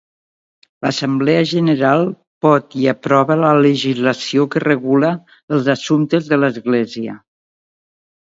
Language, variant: Catalan, Septentrional